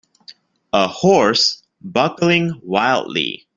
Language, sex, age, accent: English, male, 19-29, Malaysian English